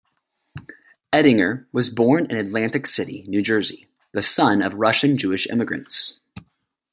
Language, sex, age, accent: English, male, 19-29, United States English